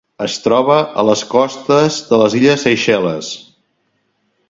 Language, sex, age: Catalan, male, 60-69